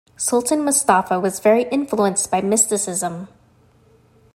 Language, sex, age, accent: English, female, 19-29, United States English